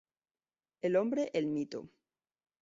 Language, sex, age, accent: Spanish, female, 19-29, España: Centro-Sur peninsular (Madrid, Toledo, Castilla-La Mancha)